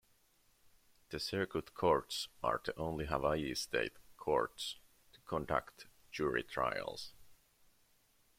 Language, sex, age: English, male, 19-29